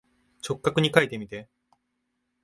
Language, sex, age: Japanese, male, 19-29